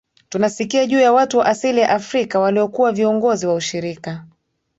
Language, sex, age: Swahili, female, 30-39